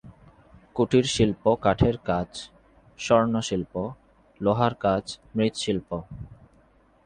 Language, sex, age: Bengali, male, 19-29